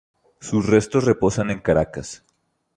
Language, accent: Spanish, México